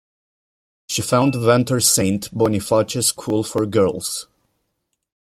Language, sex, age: English, male, 30-39